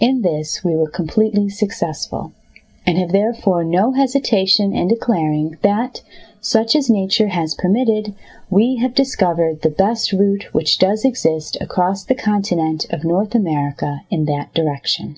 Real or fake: real